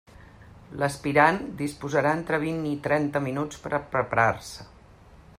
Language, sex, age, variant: Catalan, female, 50-59, Central